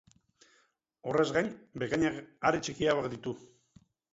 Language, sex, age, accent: Basque, male, 50-59, Mendebalekoa (Araba, Bizkaia, Gipuzkoako mendebaleko herri batzuk)